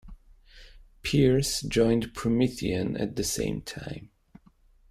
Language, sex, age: English, male, 40-49